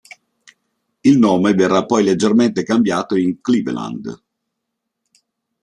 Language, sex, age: Italian, male, 50-59